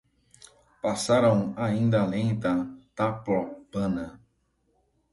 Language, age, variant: Portuguese, 40-49, Portuguese (Brasil)